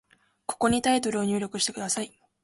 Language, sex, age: Japanese, female, 19-29